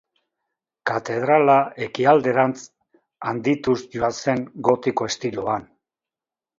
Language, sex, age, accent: Basque, male, 60-69, Mendebalekoa (Araba, Bizkaia, Gipuzkoako mendebaleko herri batzuk)